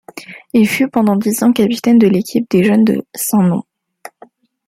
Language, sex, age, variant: French, female, under 19, Français de métropole